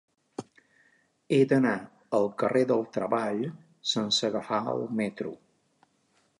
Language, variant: Catalan, Balear